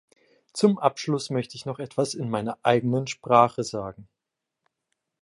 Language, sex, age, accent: German, male, 19-29, Deutschland Deutsch